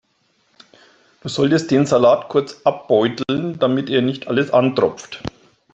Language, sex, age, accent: German, male, 40-49, Deutschland Deutsch